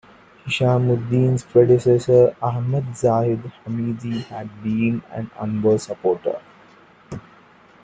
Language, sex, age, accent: English, male, 19-29, India and South Asia (India, Pakistan, Sri Lanka)